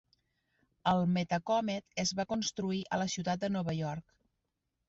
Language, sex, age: Catalan, female, 50-59